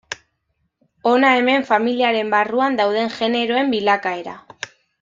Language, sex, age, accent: Basque, female, 19-29, Mendebalekoa (Araba, Bizkaia, Gipuzkoako mendebaleko herri batzuk)